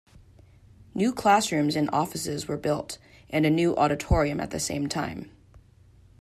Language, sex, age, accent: English, female, 30-39, United States English